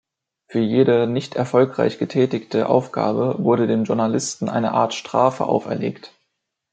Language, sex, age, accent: German, male, under 19, Deutschland Deutsch